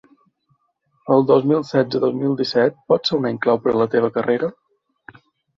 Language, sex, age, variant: Catalan, male, 19-29, Balear